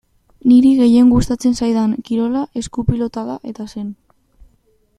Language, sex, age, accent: Basque, female, under 19, Mendebalekoa (Araba, Bizkaia, Gipuzkoako mendebaleko herri batzuk)